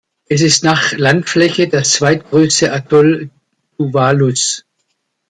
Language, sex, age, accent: German, male, 60-69, Deutschland Deutsch